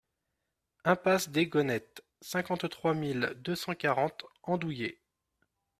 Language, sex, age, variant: French, male, 40-49, Français de métropole